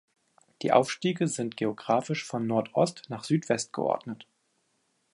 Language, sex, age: German, male, 19-29